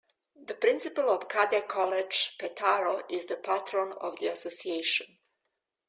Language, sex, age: English, female, 60-69